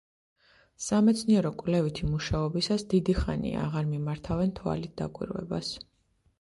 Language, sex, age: Georgian, female, 30-39